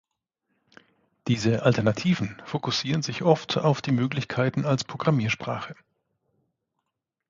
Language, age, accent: German, 40-49, Deutschland Deutsch